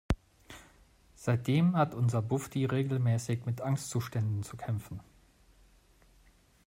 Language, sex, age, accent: German, male, 40-49, Deutschland Deutsch